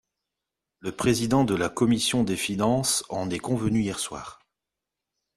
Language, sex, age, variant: French, male, 40-49, Français de métropole